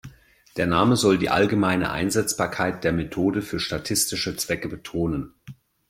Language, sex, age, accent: German, male, 30-39, Deutschland Deutsch